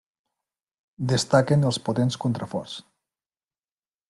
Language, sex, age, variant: Catalan, male, 19-29, Nord-Occidental